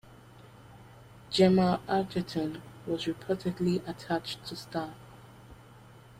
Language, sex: English, female